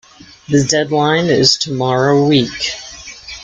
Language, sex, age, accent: English, female, 60-69, United States English